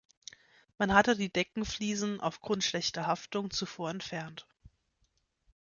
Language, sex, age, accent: German, female, 19-29, Deutschland Deutsch